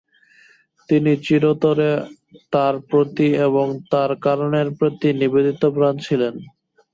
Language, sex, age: Bengali, male, 19-29